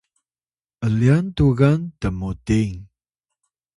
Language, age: Atayal, 30-39